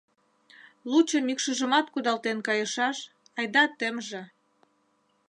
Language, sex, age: Mari, female, 30-39